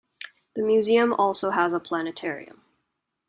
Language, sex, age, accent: English, female, 19-29, Canadian English